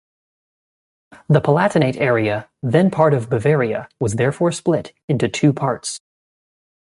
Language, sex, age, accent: English, male, 19-29, United States English